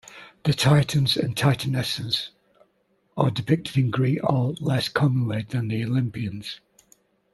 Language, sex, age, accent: English, male, 50-59, England English